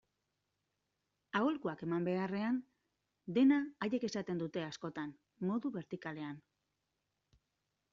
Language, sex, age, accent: Basque, female, 40-49, Mendebalekoa (Araba, Bizkaia, Gipuzkoako mendebaleko herri batzuk)